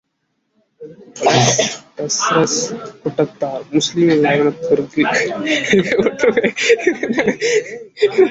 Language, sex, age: Tamil, male, 19-29